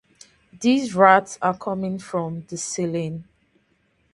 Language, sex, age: English, female, 19-29